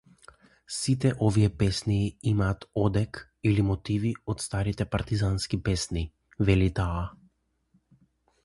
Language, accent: Macedonian, литературен